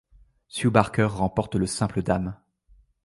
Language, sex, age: French, male, 19-29